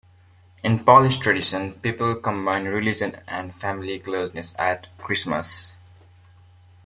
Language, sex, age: English, male, 19-29